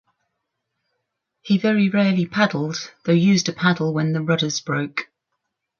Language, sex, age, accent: English, female, 60-69, England English